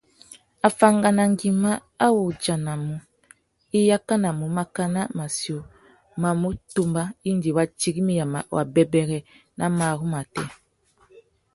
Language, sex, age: Tuki, female, 30-39